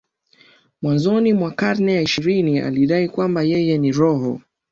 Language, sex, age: Swahili, male, 19-29